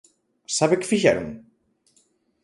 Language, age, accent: Galician, 19-29, Oriental (común en zona oriental)